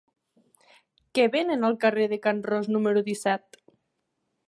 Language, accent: Catalan, Tortosí